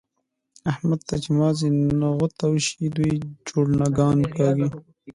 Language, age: Pashto, 19-29